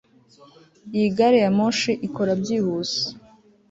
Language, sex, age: Kinyarwanda, female, 19-29